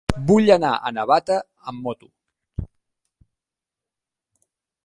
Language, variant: Catalan, Central